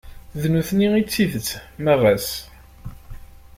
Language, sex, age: Kabyle, male, 19-29